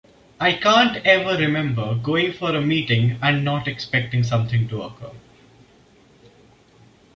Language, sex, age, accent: English, male, under 19, India and South Asia (India, Pakistan, Sri Lanka)